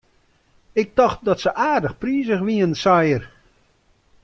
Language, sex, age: Western Frisian, male, 60-69